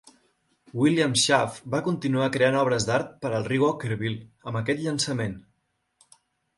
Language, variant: Catalan, Central